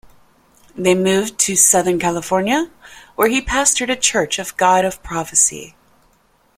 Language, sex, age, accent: English, female, 40-49, United States English